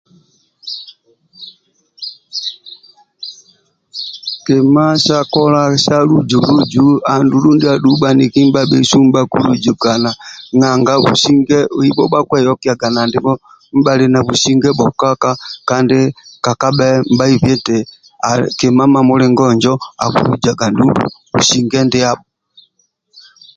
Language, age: Amba (Uganda), 50-59